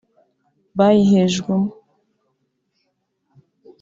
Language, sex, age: Kinyarwanda, female, 19-29